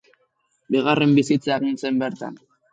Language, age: Basque, under 19